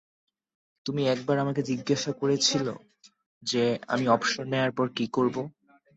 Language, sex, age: Bengali, male, 19-29